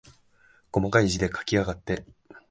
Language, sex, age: Japanese, male, 19-29